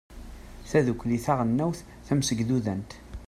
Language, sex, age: Kabyle, male, 30-39